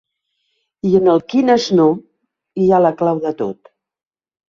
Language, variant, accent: Catalan, Central, central